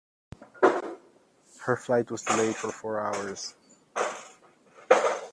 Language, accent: English, West Indies and Bermuda (Bahamas, Bermuda, Jamaica, Trinidad)